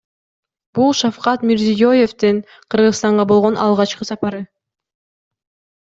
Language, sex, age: Kyrgyz, female, 19-29